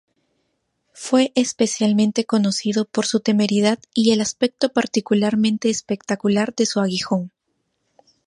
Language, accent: Spanish, Andino-Pacífico: Colombia, Perú, Ecuador, oeste de Bolivia y Venezuela andina